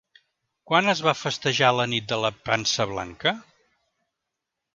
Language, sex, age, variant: Catalan, male, 50-59, Central